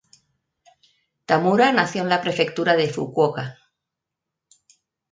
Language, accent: Spanish, España: Centro-Sur peninsular (Madrid, Toledo, Castilla-La Mancha)